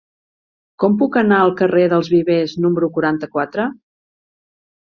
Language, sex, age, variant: Catalan, female, 50-59, Central